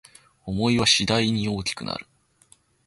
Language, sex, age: Japanese, male, 19-29